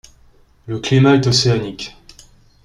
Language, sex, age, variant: French, male, 30-39, Français de métropole